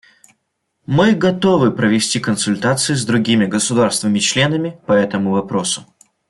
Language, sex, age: Russian, male, 19-29